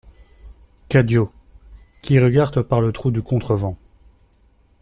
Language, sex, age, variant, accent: French, male, 40-49, Français d'Europe, Français de Belgique